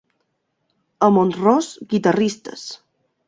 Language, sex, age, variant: Catalan, female, 19-29, Balear